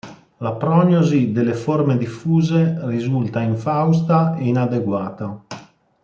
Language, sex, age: Italian, male, 40-49